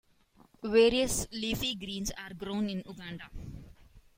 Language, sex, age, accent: English, female, 19-29, India and South Asia (India, Pakistan, Sri Lanka)